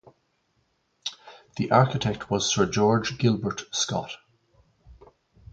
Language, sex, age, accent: English, male, 50-59, Irish English